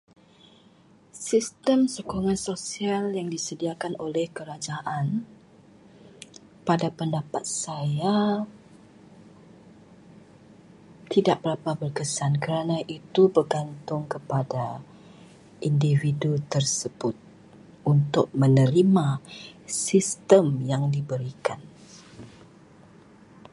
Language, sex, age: Malay, female, 40-49